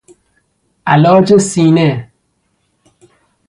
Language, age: Persian, 30-39